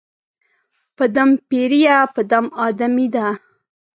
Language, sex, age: Pashto, female, 30-39